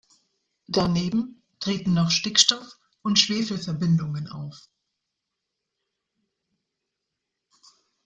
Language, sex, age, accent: German, female, 40-49, Deutschland Deutsch